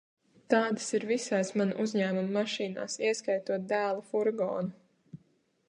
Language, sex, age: Latvian, female, 19-29